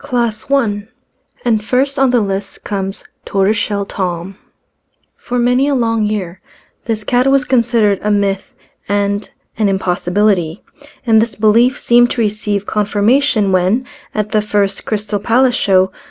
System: none